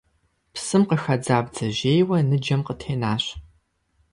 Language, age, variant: Kabardian, 19-29, Адыгэбзэ (Къэбэрдей, Кирил, Урысей)